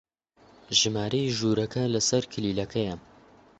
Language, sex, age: Central Kurdish, male, under 19